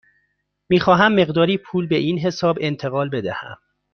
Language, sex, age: Persian, male, 30-39